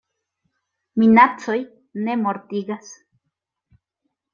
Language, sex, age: Esperanto, female, 40-49